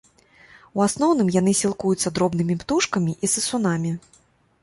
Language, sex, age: Belarusian, female, 40-49